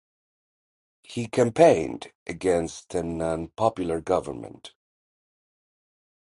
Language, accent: English, United States English